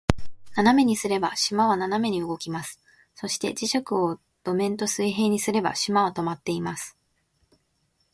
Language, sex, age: Japanese, female, 19-29